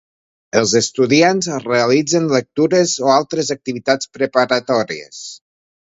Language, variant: Catalan, Nord-Occidental